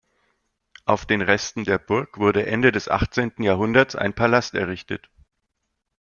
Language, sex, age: German, male, 30-39